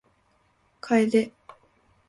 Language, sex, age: Japanese, female, 19-29